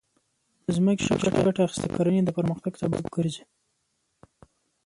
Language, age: Pashto, 19-29